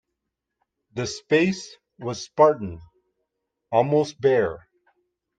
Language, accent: English, United States English